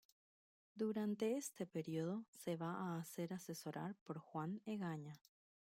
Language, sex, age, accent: Spanish, female, 30-39, Rioplatense: Argentina, Uruguay, este de Bolivia, Paraguay